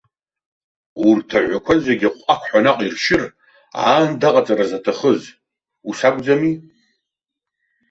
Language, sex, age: Abkhazian, male, 30-39